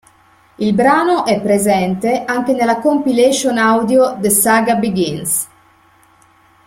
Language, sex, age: Italian, female, 50-59